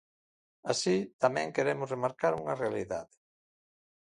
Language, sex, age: Galician, male, 50-59